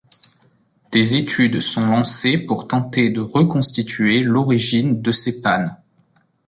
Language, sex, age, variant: French, male, 30-39, Français de métropole